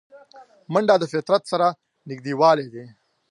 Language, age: Pashto, 19-29